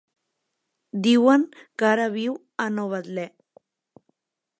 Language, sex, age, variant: Catalan, female, 30-39, Central